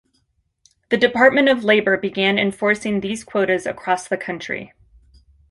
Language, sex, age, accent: English, female, 40-49, United States English